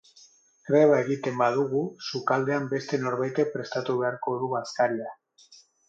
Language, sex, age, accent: Basque, male, 40-49, Mendebalekoa (Araba, Bizkaia, Gipuzkoako mendebaleko herri batzuk)